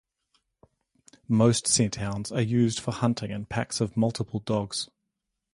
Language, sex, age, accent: English, male, 40-49, New Zealand English